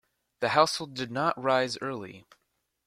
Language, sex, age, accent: English, male, under 19, United States English